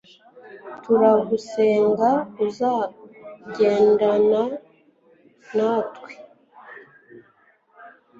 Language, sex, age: Kinyarwanda, female, 19-29